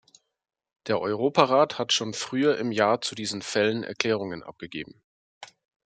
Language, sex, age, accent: German, male, 30-39, Deutschland Deutsch